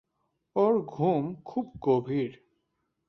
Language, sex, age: Bengali, male, 19-29